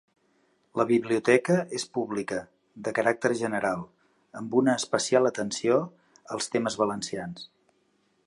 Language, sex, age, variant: Catalan, male, 50-59, Central